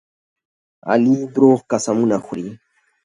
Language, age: Pashto, 19-29